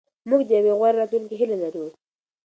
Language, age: Pashto, 19-29